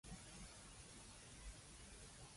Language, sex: Cantonese, female